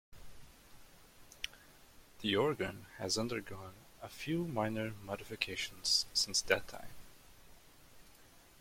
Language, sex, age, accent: English, male, 19-29, United States English